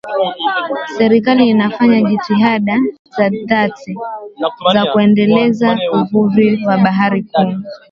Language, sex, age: Swahili, female, 19-29